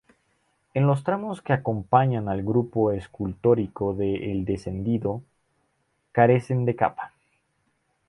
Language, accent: Spanish, Andino-Pacífico: Colombia, Perú, Ecuador, oeste de Bolivia y Venezuela andina